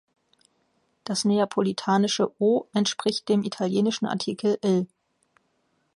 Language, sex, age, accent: German, female, 30-39, Deutschland Deutsch